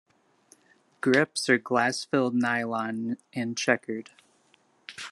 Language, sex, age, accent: English, male, 19-29, United States English